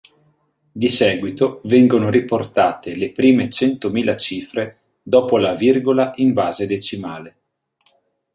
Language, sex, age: Italian, male, 19-29